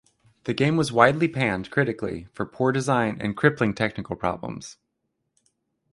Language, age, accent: English, 30-39, United States English